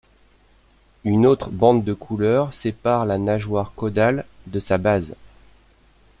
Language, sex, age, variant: French, male, 30-39, Français de métropole